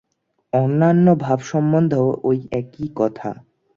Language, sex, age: Bengali, male, under 19